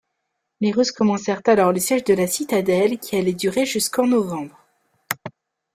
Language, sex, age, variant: French, female, 30-39, Français de métropole